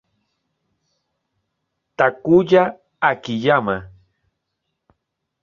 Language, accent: Spanish, Andino-Pacífico: Colombia, Perú, Ecuador, oeste de Bolivia y Venezuela andina